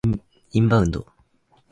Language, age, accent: Japanese, under 19, 標準語